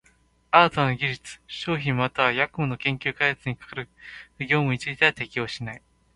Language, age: Japanese, 19-29